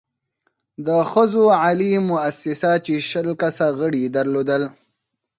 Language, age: Pashto, 19-29